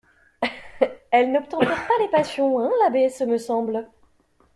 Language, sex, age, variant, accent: French, female, 30-39, Français d'Amérique du Nord, Français du Canada